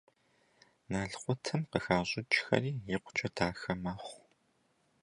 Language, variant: Kabardian, Адыгэбзэ (Къэбэрдей, Кирил, псоми зэдай)